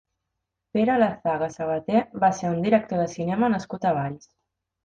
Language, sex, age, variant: Catalan, female, 30-39, Central